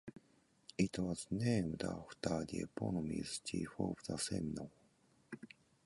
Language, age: English, 50-59